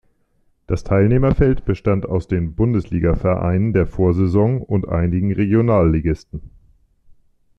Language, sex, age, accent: German, male, 40-49, Deutschland Deutsch